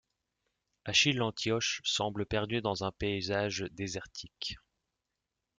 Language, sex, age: French, male, under 19